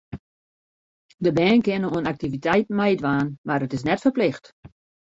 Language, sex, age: Western Frisian, female, 50-59